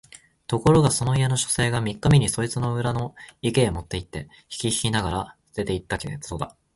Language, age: Japanese, 19-29